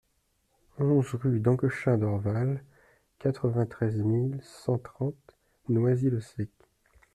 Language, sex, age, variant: French, male, 30-39, Français de métropole